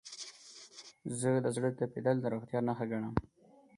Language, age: Pashto, 19-29